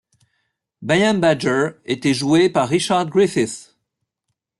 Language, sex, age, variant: French, male, 50-59, Français de métropole